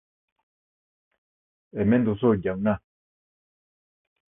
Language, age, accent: Basque, 60-69, Erdialdekoa edo Nafarra (Gipuzkoa, Nafarroa)